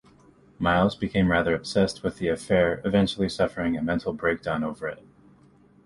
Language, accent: English, United States English